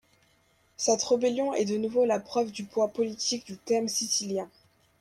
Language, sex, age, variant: French, female, under 19, Français de métropole